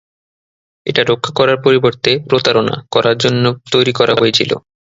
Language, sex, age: Bengali, male, 19-29